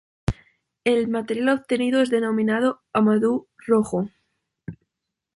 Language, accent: Spanish, España: Norte peninsular (Asturias, Castilla y León, Cantabria, País Vasco, Navarra, Aragón, La Rioja, Guadalajara, Cuenca)